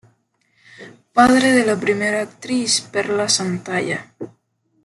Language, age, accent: Spanish, 19-29, Caribe: Cuba, Venezuela, Puerto Rico, República Dominicana, Panamá, Colombia caribeña, México caribeño, Costa del golfo de México